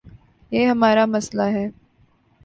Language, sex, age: Urdu, male, 19-29